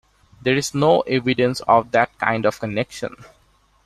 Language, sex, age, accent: English, male, 19-29, India and South Asia (India, Pakistan, Sri Lanka)